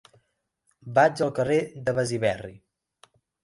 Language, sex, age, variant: Catalan, male, 19-29, Central